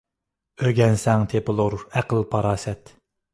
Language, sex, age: Uyghur, male, 19-29